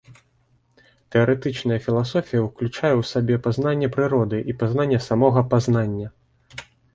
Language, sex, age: Belarusian, male, 30-39